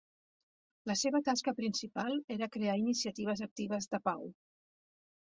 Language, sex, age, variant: Catalan, female, 60-69, Central